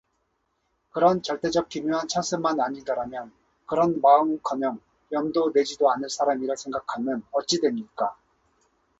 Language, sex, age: Korean, male, 40-49